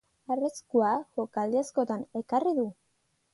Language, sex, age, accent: Basque, female, 19-29, Mendebalekoa (Araba, Bizkaia, Gipuzkoako mendebaleko herri batzuk)